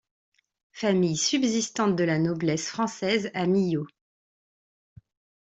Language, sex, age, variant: French, female, 30-39, Français de métropole